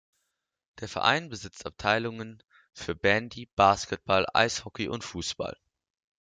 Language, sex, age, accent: German, male, under 19, Deutschland Deutsch